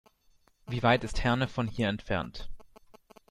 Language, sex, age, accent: German, male, 19-29, Deutschland Deutsch